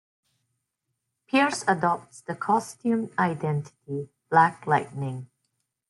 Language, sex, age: English, female, 40-49